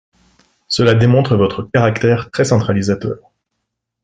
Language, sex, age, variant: French, male, 19-29, Français de métropole